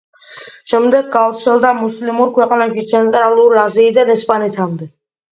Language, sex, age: Georgian, male, under 19